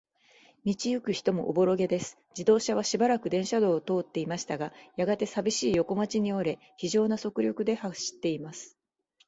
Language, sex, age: Japanese, female, 40-49